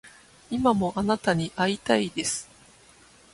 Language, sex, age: Japanese, female, 30-39